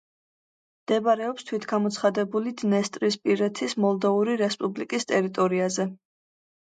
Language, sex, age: Georgian, female, 19-29